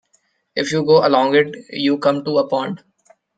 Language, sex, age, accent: English, male, 19-29, India and South Asia (India, Pakistan, Sri Lanka)